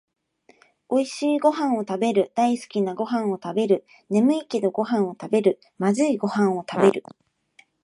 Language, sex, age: Japanese, female, 19-29